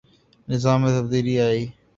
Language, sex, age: Urdu, male, 19-29